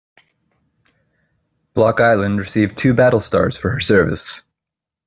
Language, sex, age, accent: English, male, 19-29, United States English